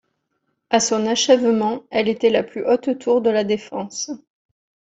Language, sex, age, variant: French, female, 30-39, Français de métropole